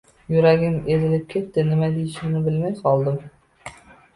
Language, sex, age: Uzbek, female, 19-29